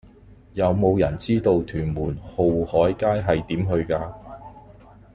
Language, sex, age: Cantonese, male, 40-49